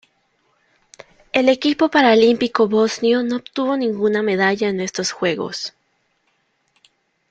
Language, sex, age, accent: Spanish, female, 19-29, Andino-Pacífico: Colombia, Perú, Ecuador, oeste de Bolivia y Venezuela andina